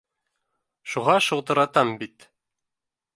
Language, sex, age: Bashkir, male, 19-29